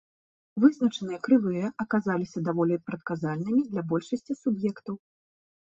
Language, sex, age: Belarusian, female, 30-39